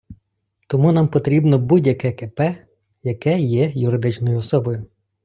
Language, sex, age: Ukrainian, male, 30-39